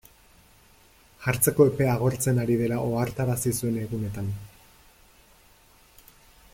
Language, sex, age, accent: Basque, male, 30-39, Erdialdekoa edo Nafarra (Gipuzkoa, Nafarroa)